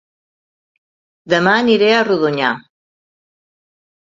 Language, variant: Catalan, Central